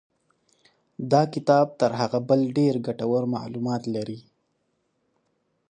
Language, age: Pashto, 19-29